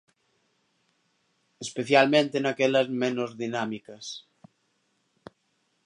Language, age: Galician, 40-49